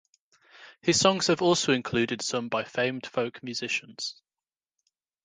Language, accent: English, England English